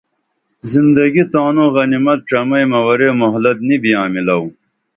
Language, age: Dameli, 50-59